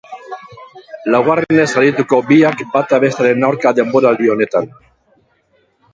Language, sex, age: Basque, female, 50-59